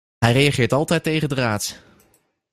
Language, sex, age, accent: Dutch, male, 19-29, Nederlands Nederlands